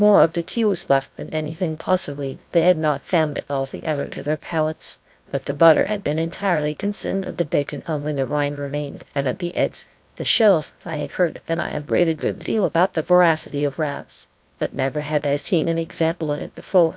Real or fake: fake